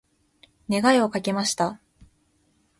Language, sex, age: Japanese, female, 19-29